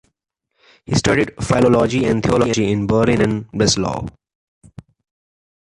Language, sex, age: English, male, 30-39